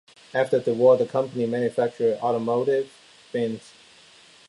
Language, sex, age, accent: English, male, 19-29, Hong Kong English